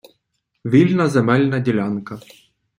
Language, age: Ukrainian, 19-29